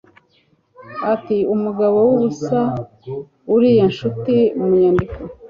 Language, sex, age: Kinyarwanda, female, 30-39